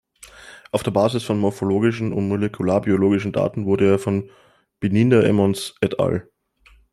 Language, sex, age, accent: German, male, 19-29, Österreichisches Deutsch